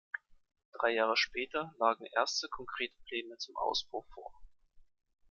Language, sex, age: German, male, 19-29